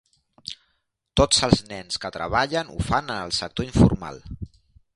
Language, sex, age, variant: Catalan, male, 40-49, Central